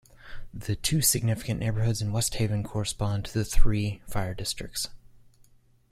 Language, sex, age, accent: English, male, 19-29, United States English